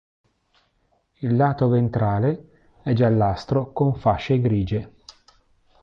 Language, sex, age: Italian, male, 50-59